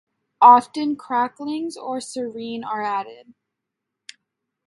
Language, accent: English, United States English